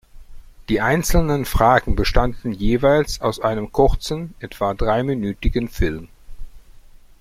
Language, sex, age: German, male, 50-59